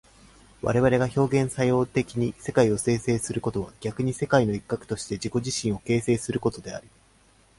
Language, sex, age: Japanese, male, 19-29